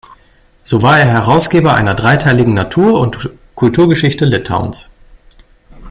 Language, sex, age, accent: German, male, 40-49, Deutschland Deutsch